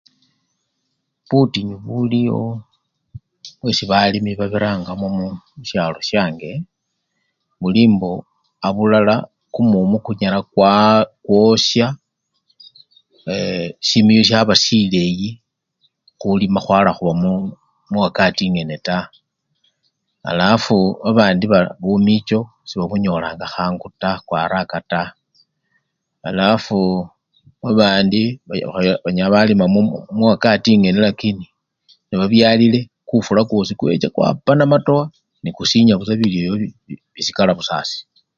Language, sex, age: Luyia, male, 60-69